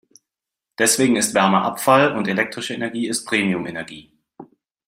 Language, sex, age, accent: German, male, 30-39, Deutschland Deutsch